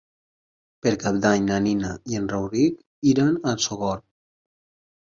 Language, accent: Catalan, valencià